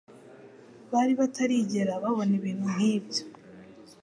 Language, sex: Kinyarwanda, female